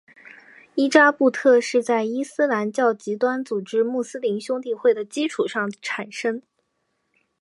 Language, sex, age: Chinese, female, 19-29